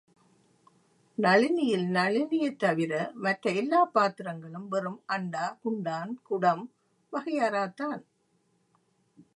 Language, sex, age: Tamil, female, 70-79